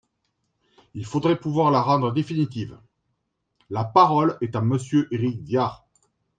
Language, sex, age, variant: French, male, 40-49, Français de métropole